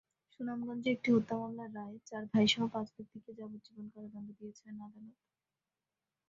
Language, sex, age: Bengali, female, 19-29